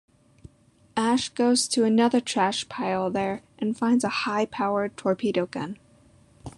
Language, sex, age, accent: English, female, under 19, United States English